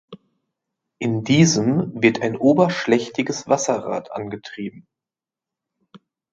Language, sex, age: German, male, 30-39